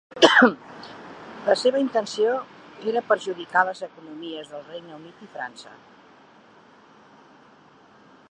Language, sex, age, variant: Catalan, female, 70-79, Central